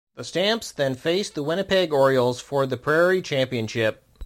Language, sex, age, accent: English, male, 30-39, United States English